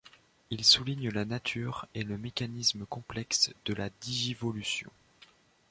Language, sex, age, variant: French, male, 19-29, Français de métropole